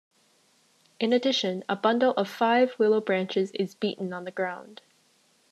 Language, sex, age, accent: English, female, under 19, United States English